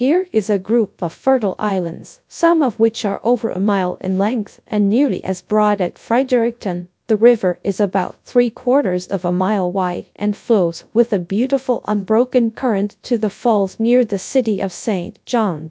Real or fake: fake